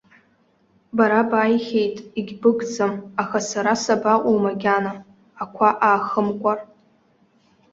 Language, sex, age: Abkhazian, female, under 19